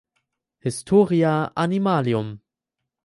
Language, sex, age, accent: German, male, 19-29, Deutschland Deutsch